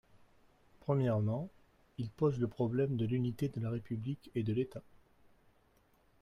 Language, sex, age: French, male, 60-69